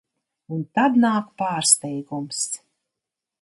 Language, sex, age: Latvian, female, 60-69